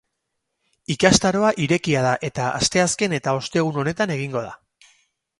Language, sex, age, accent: Basque, male, 40-49, Mendebalekoa (Araba, Bizkaia, Gipuzkoako mendebaleko herri batzuk)